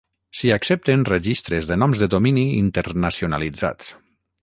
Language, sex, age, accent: Catalan, male, 40-49, valencià